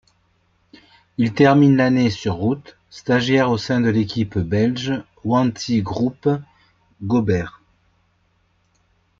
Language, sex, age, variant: French, male, 40-49, Français de métropole